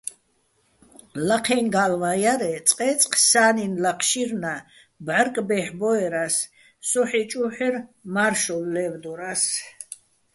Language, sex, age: Bats, female, 60-69